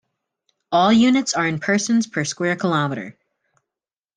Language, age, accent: English, 19-29, United States English